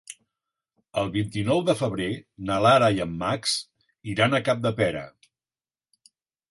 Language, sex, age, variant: Catalan, male, 70-79, Septentrional